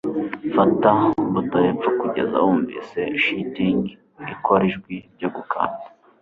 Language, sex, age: Kinyarwanda, male, 19-29